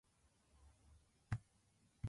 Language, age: Japanese, 19-29